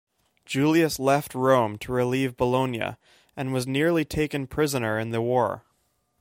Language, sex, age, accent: English, male, 19-29, Canadian English